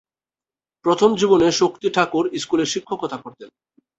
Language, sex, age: Bengali, male, 19-29